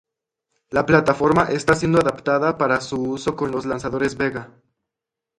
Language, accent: Spanish, México